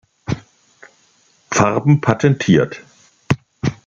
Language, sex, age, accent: German, male, 60-69, Deutschland Deutsch